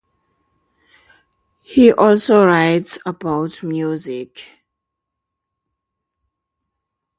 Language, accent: English, Southern African (South Africa, Zimbabwe, Namibia)